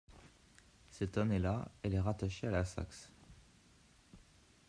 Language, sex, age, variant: French, male, 19-29, Français de métropole